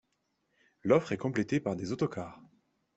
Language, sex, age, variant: French, male, 19-29, Français de métropole